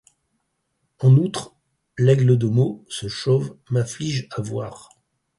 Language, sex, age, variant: French, male, 60-69, Français de métropole